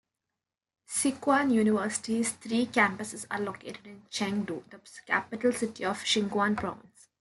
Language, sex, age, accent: English, female, 19-29, Hong Kong English